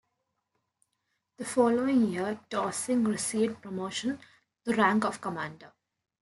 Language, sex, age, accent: English, female, 19-29, Hong Kong English